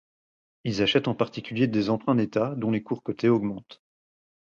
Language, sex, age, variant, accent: French, male, 30-39, Français d'Europe, Français de Belgique